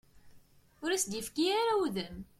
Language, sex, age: Kabyle, female, 19-29